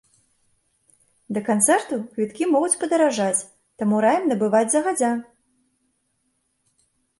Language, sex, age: Belarusian, female, 19-29